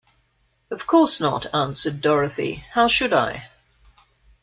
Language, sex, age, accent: English, female, 50-59, Australian English